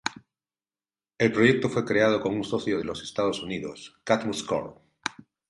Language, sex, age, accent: Spanish, male, 50-59, Caribe: Cuba, Venezuela, Puerto Rico, República Dominicana, Panamá, Colombia caribeña, México caribeño, Costa del golfo de México